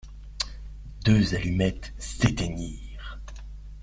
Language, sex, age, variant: French, male, 30-39, Français de métropole